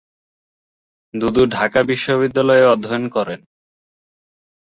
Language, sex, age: Bengali, male, 19-29